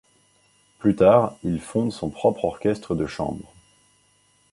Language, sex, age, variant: French, male, 19-29, Français de métropole